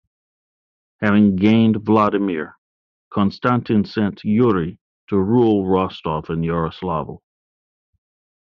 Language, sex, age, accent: English, male, 40-49, United States English